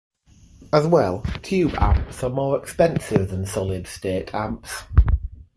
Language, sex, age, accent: English, male, 30-39, England English